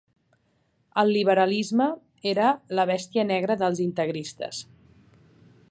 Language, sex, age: Catalan, female, 19-29